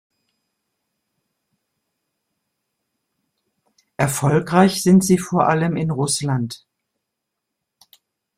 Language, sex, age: German, female, 60-69